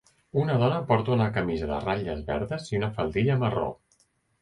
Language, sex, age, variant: Catalan, male, 40-49, Central